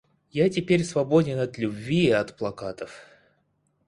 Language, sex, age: Russian, male, 30-39